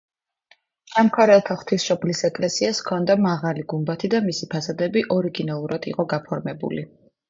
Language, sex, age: Georgian, female, 30-39